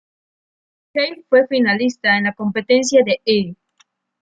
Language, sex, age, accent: Spanish, female, 19-29, México